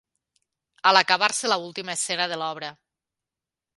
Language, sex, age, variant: Catalan, female, 40-49, Nord-Occidental